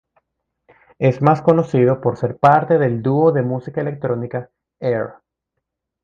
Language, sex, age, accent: Spanish, male, 30-39, Caribe: Cuba, Venezuela, Puerto Rico, República Dominicana, Panamá, Colombia caribeña, México caribeño, Costa del golfo de México